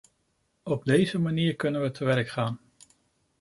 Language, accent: Dutch, Nederlands Nederlands